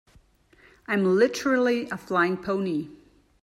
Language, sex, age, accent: English, male, 40-49, United States English